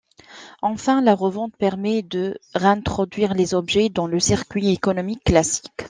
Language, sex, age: French, female, 30-39